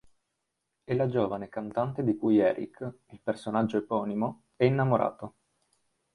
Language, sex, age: Italian, male, 19-29